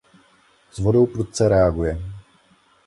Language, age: Czech, 30-39